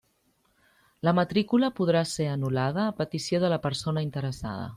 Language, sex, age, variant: Catalan, female, 30-39, Central